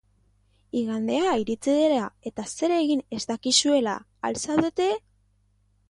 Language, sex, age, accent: Basque, female, 19-29, Mendebalekoa (Araba, Bizkaia, Gipuzkoako mendebaleko herri batzuk)